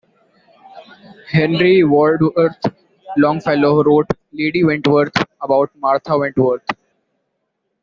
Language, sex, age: English, male, 19-29